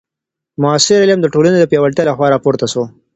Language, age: Pashto, 19-29